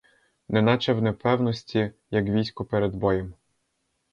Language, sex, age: Ukrainian, male, 19-29